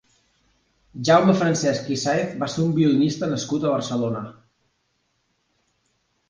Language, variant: Catalan, Central